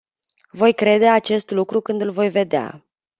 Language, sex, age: Romanian, female, 19-29